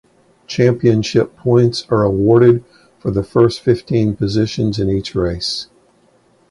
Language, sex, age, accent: English, male, 60-69, United States English